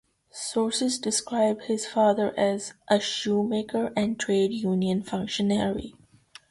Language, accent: English, United States English